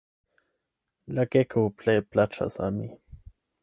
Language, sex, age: Esperanto, male, 30-39